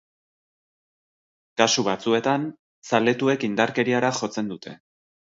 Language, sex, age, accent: Basque, male, 30-39, Erdialdekoa edo Nafarra (Gipuzkoa, Nafarroa)